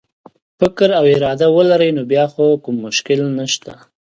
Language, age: Pashto, 19-29